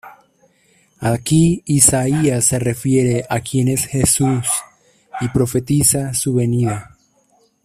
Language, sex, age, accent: Spanish, male, 19-29, Andino-Pacífico: Colombia, Perú, Ecuador, oeste de Bolivia y Venezuela andina